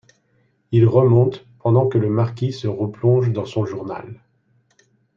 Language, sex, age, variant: French, male, 50-59, Français de métropole